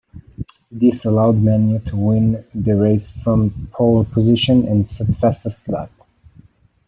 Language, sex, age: English, male, 19-29